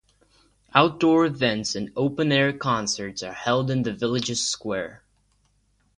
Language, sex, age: English, male, 19-29